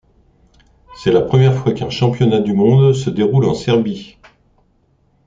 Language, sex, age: French, male, 60-69